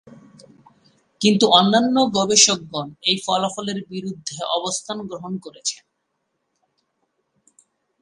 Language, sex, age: Bengali, male, 19-29